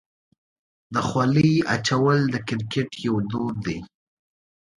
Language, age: Pashto, 19-29